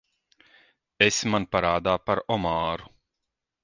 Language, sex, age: Latvian, male, 40-49